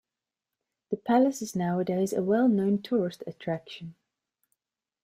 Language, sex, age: English, female, 40-49